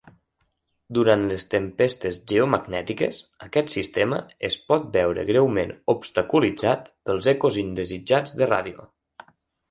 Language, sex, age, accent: Catalan, male, 19-29, central; nord-occidental